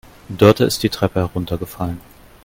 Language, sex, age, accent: German, male, 40-49, Deutschland Deutsch